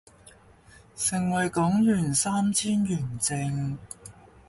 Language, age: Cantonese, 30-39